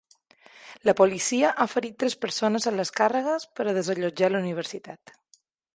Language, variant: Catalan, Balear